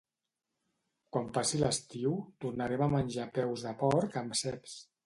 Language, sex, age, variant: Catalan, male, 50-59, Central